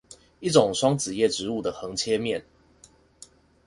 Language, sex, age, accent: Chinese, male, 19-29, 出生地：臺中市